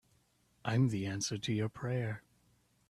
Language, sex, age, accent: English, male, 30-39, United States English